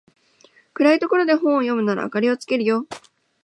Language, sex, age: Japanese, female, 19-29